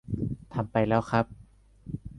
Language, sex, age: Thai, male, 19-29